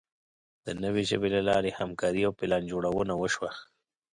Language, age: Pashto, 30-39